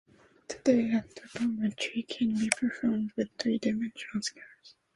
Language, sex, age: English, female, under 19